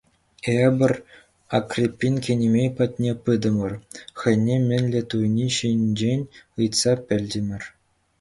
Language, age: Chuvash, 19-29